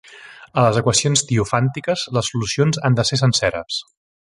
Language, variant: Catalan, Central